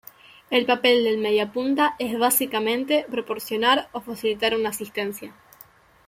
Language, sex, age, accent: Spanish, female, 19-29, Rioplatense: Argentina, Uruguay, este de Bolivia, Paraguay